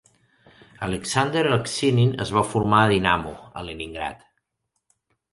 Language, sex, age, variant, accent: Catalan, male, 40-49, Central, tarragoní